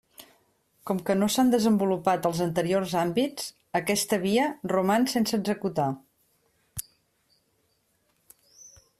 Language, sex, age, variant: Catalan, female, 50-59, Central